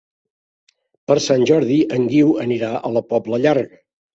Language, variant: Catalan, Central